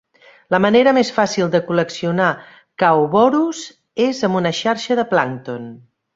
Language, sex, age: Catalan, female, 50-59